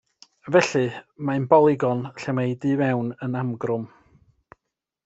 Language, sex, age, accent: Welsh, male, 30-39, Y Deyrnas Unedig Cymraeg